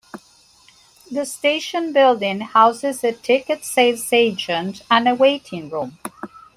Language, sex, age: English, female, 60-69